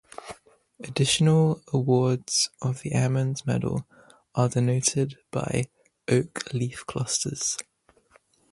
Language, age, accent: English, 19-29, England English